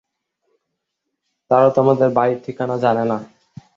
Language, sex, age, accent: Bengali, male, under 19, শুদ্ধ